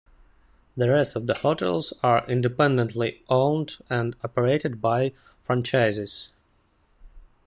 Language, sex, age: English, male, 19-29